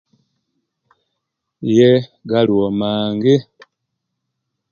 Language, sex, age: Kenyi, male, 40-49